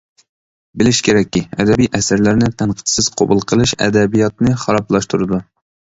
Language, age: Uyghur, 19-29